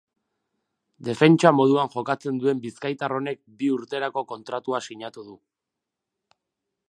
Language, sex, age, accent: Basque, male, 19-29, Erdialdekoa edo Nafarra (Gipuzkoa, Nafarroa)